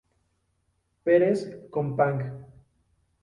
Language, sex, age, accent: Spanish, male, 19-29, México